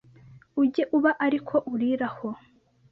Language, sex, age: Kinyarwanda, male, 30-39